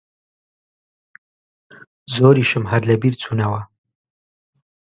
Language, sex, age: Central Kurdish, male, 19-29